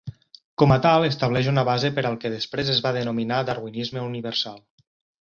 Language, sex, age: Catalan, male, 30-39